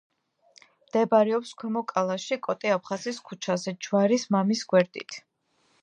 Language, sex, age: Georgian, female, 19-29